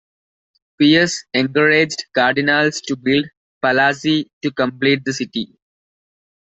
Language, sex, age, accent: English, male, under 19, India and South Asia (India, Pakistan, Sri Lanka)